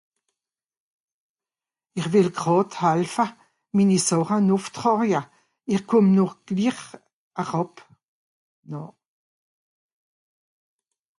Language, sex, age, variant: Swiss German, female, 60-69, Südniederàlemmànisch (Kolmer, Gawìller, Mìlhüüsa, Àltkìrich, usw.)